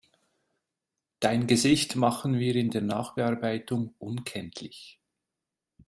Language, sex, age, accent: German, male, 40-49, Schweizerdeutsch